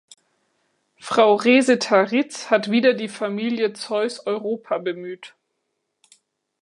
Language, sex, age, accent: German, female, 19-29, Deutschland Deutsch